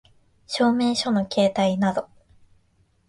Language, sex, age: Japanese, female, 19-29